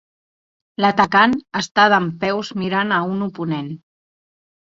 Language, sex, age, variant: Catalan, female, 40-49, Central